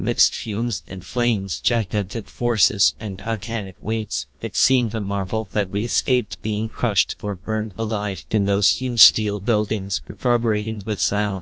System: TTS, GlowTTS